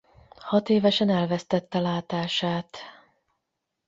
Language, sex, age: Hungarian, female, 50-59